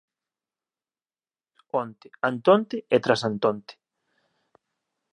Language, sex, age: Galician, male, 30-39